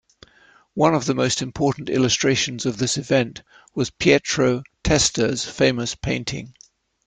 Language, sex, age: English, male, 70-79